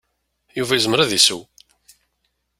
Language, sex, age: Kabyle, male, 40-49